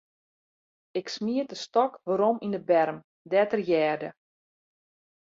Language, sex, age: Western Frisian, female, 40-49